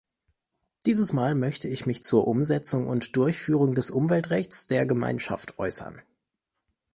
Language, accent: German, Deutschland Deutsch